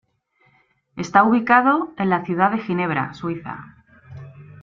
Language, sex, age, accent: Spanish, female, 40-49, España: Centro-Sur peninsular (Madrid, Toledo, Castilla-La Mancha)